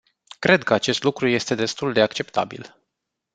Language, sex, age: Romanian, male, 30-39